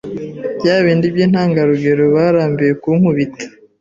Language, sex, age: Kinyarwanda, female, 30-39